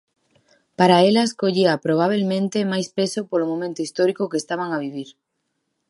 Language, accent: Galician, Normativo (estándar)